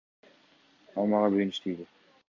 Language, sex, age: Kyrgyz, male, 19-29